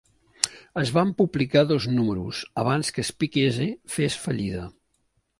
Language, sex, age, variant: Catalan, male, 60-69, Central